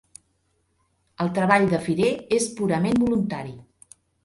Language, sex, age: Catalan, female, 50-59